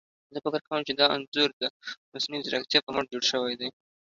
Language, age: Pashto, 19-29